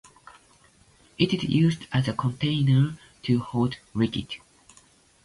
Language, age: English, 19-29